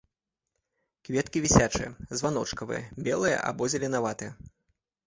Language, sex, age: Belarusian, male, 30-39